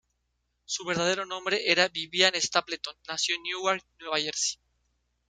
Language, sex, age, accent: Spanish, male, 19-29, México